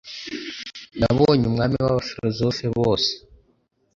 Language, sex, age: Kinyarwanda, male, under 19